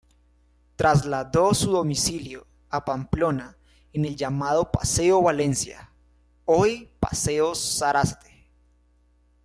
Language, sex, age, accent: Spanish, male, 19-29, Caribe: Cuba, Venezuela, Puerto Rico, República Dominicana, Panamá, Colombia caribeña, México caribeño, Costa del golfo de México